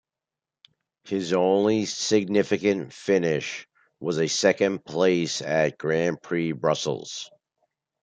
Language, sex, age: English, male, 40-49